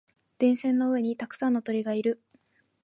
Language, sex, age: Japanese, female, 19-29